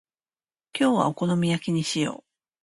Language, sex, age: Japanese, female, 40-49